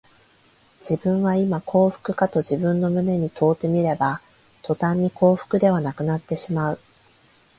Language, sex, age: Japanese, female, 30-39